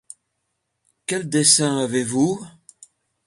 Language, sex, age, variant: French, male, 70-79, Français de métropole